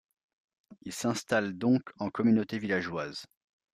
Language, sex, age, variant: French, male, 19-29, Français de métropole